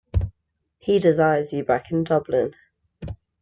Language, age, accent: English, 19-29, England English